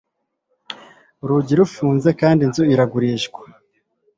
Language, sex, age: Kinyarwanda, male, 19-29